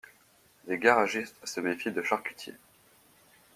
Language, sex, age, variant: French, male, 19-29, Français de métropole